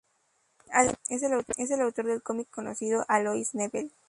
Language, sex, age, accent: Spanish, female, under 19, México